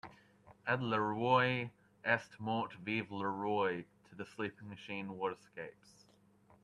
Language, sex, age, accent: English, male, 19-29, Australian English